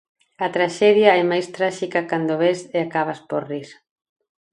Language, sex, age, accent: Galician, female, 40-49, Normativo (estándar)